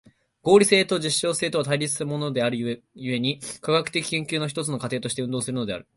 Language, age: Japanese, 19-29